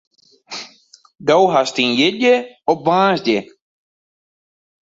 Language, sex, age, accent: Western Frisian, male, 19-29, Wâldfrysk